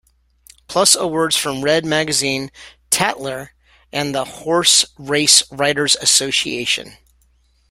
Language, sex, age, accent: English, male, 40-49, United States English